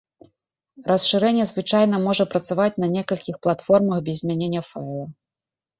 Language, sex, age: Belarusian, female, 30-39